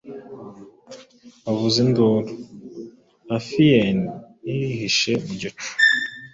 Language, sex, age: Kinyarwanda, male, 19-29